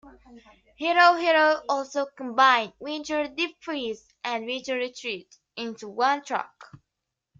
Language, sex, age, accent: English, female, 19-29, United States English